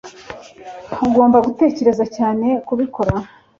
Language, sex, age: Kinyarwanda, female, 40-49